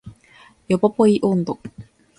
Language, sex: Japanese, female